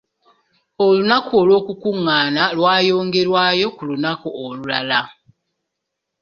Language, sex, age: Ganda, female, 30-39